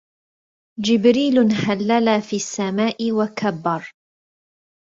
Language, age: Arabic, 30-39